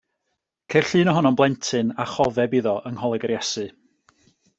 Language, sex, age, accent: Welsh, male, 30-39, Y Deyrnas Unedig Cymraeg